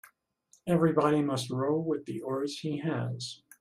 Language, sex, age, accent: English, male, 70-79, United States English